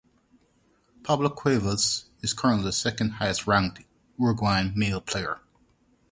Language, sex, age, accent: English, male, 40-49, West Indies and Bermuda (Bahamas, Bermuda, Jamaica, Trinidad)